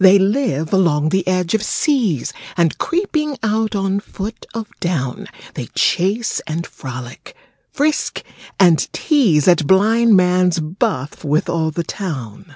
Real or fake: real